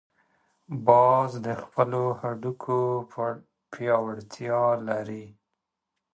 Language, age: Pashto, 50-59